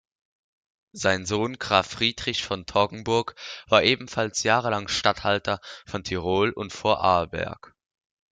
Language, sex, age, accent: German, male, under 19, Deutschland Deutsch